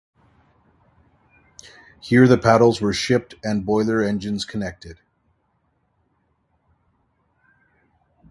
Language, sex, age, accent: English, male, 40-49, Canadian English